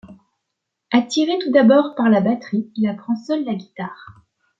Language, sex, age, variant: French, female, 19-29, Français de métropole